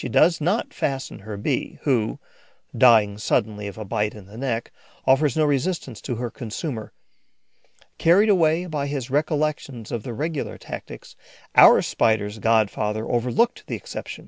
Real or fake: real